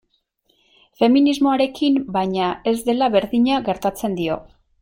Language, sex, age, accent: Basque, female, 40-49, Erdialdekoa edo Nafarra (Gipuzkoa, Nafarroa)